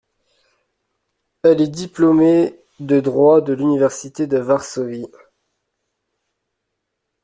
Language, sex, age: French, male, 19-29